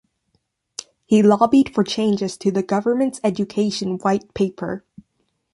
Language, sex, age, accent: English, female, 19-29, United States English